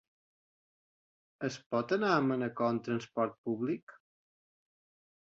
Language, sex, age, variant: Catalan, male, 40-49, Balear